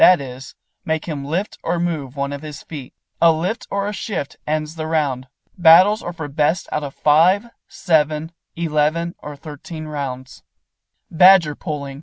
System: none